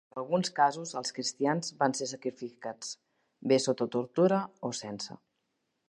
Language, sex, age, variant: Catalan, female, 40-49, Central